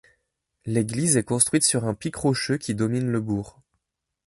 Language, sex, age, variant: French, male, 30-39, Français de métropole